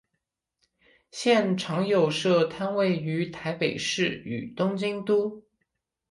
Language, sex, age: Chinese, male, 19-29